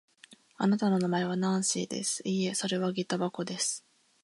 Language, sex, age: Japanese, female, 19-29